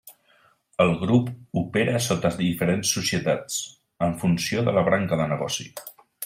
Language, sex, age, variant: Catalan, male, 40-49, Central